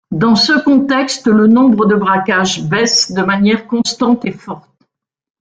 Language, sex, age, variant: French, female, 60-69, Français de métropole